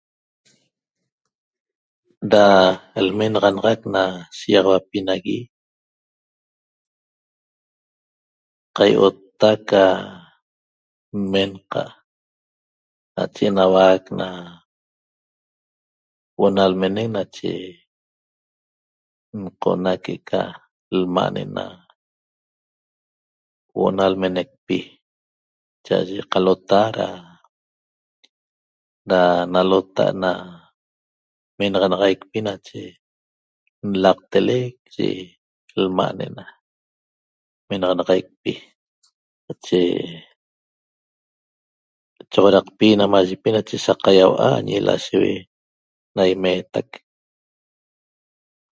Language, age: Toba, 50-59